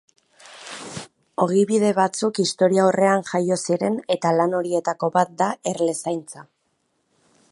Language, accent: Basque, Erdialdekoa edo Nafarra (Gipuzkoa, Nafarroa)